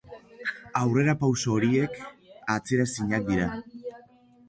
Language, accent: Basque, Mendebalekoa (Araba, Bizkaia, Gipuzkoako mendebaleko herri batzuk)